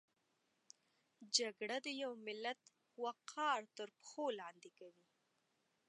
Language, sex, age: Pashto, female, 19-29